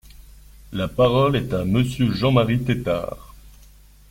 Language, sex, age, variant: French, male, 30-39, Français de métropole